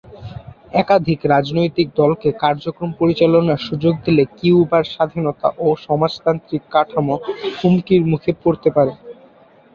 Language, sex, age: Bengali, male, under 19